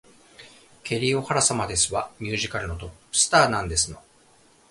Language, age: Japanese, 40-49